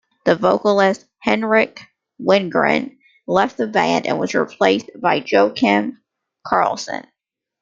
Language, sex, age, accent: English, female, 19-29, United States English